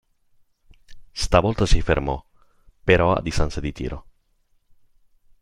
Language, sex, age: Italian, male, 19-29